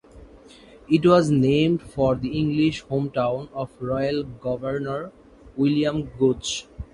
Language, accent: English, United States English